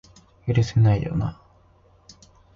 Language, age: Japanese, 19-29